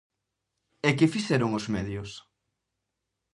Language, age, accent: Galician, 19-29, Atlántico (seseo e gheada)